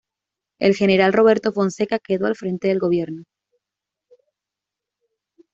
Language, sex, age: Spanish, female, 19-29